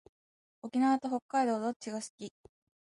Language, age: Japanese, 19-29